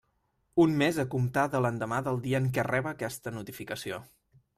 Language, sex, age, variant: Catalan, male, 19-29, Central